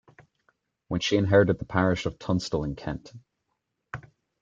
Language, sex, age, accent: English, male, 19-29, Irish English